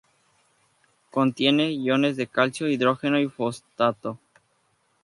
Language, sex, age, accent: Spanish, male, 19-29, México